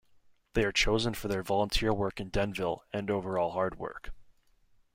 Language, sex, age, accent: English, male, 19-29, United States English